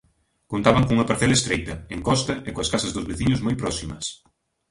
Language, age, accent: Galician, 19-29, Central (gheada)